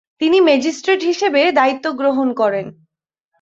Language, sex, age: Bengali, female, 19-29